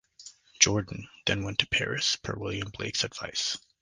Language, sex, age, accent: English, male, 19-29, United States English